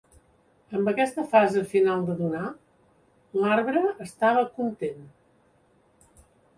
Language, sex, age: Catalan, female, 70-79